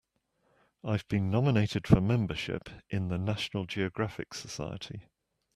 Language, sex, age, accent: English, male, 50-59, England English